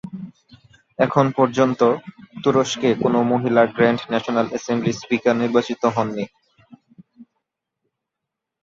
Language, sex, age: Bengali, male, 19-29